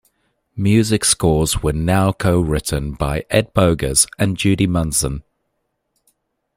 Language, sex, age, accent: English, male, 30-39, Southern African (South Africa, Zimbabwe, Namibia)